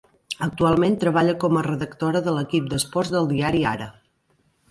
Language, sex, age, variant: Catalan, female, 40-49, Central